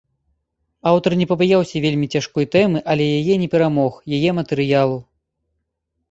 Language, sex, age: Belarusian, male, 19-29